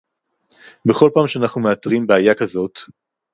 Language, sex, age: Hebrew, male, 19-29